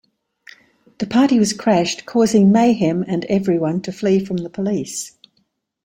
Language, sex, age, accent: English, female, 70-79, Australian English